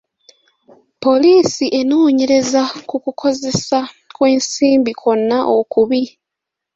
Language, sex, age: Ganda, female, 19-29